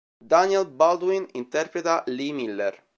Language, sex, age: Italian, male, 19-29